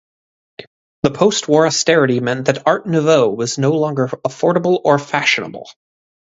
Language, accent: English, United States English; Midwestern